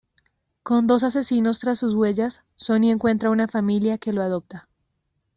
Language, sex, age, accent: Spanish, female, 19-29, Caribe: Cuba, Venezuela, Puerto Rico, República Dominicana, Panamá, Colombia caribeña, México caribeño, Costa del golfo de México